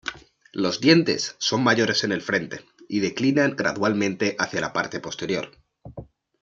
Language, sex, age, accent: Spanish, male, 19-29, España: Norte peninsular (Asturias, Castilla y León, Cantabria, País Vasco, Navarra, Aragón, La Rioja, Guadalajara, Cuenca)